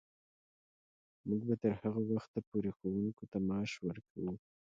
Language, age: Pashto, 19-29